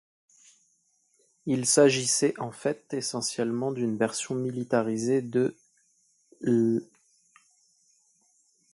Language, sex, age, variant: French, male, 30-39, Français de métropole